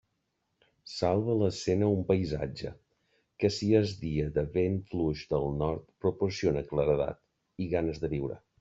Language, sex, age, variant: Catalan, male, 40-49, Balear